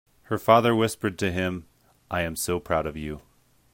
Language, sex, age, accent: English, male, 30-39, United States English